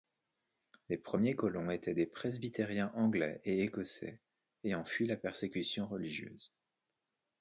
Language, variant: French, Français de métropole